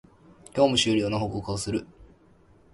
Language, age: Japanese, 19-29